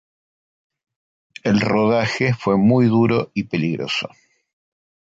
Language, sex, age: Spanish, male, 50-59